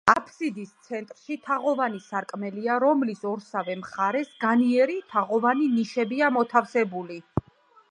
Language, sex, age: Georgian, female, 30-39